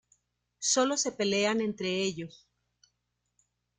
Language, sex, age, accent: Spanish, female, 40-49, México